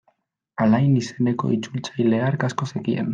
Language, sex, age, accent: Basque, male, 19-29, Mendebalekoa (Araba, Bizkaia, Gipuzkoako mendebaleko herri batzuk)